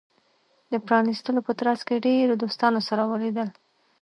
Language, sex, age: Pashto, female, 19-29